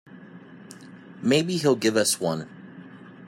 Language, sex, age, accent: English, male, 30-39, United States English